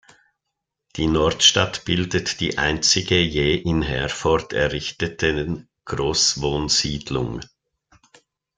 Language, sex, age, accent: German, male, 60-69, Schweizerdeutsch